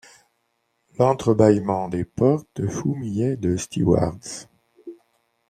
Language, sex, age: French, male, 50-59